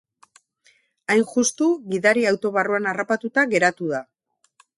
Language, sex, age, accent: Basque, female, 40-49, Mendebalekoa (Araba, Bizkaia, Gipuzkoako mendebaleko herri batzuk)